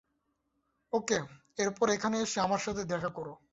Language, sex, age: Bengali, male, 19-29